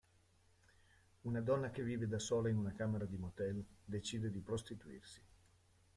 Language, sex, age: Italian, male, 50-59